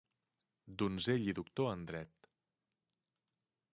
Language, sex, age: Catalan, male, 40-49